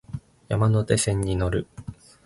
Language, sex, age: Japanese, male, 19-29